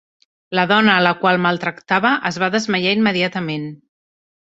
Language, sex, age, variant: Catalan, female, 40-49, Central